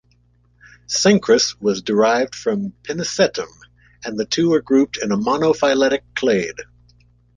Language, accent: English, United States English